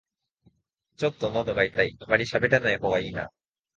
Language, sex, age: Japanese, male, 19-29